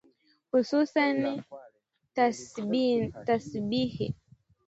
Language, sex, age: Swahili, female, 19-29